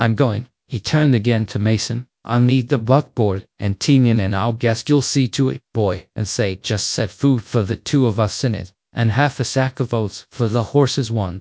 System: TTS, GradTTS